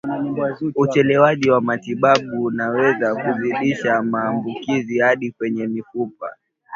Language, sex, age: Swahili, male, 19-29